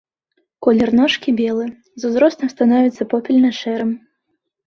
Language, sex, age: Belarusian, female, 19-29